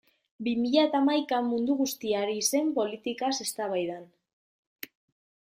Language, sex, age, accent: Basque, female, 19-29, Mendebalekoa (Araba, Bizkaia, Gipuzkoako mendebaleko herri batzuk)